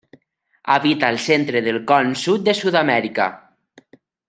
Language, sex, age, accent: Catalan, male, 30-39, valencià